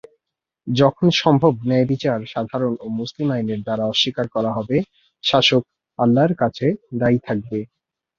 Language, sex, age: Bengali, male, 19-29